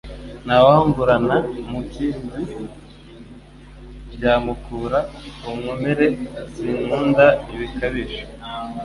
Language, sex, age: Kinyarwanda, male, 30-39